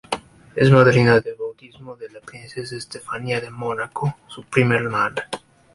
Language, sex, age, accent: Spanish, male, 19-29, Andino-Pacífico: Colombia, Perú, Ecuador, oeste de Bolivia y Venezuela andina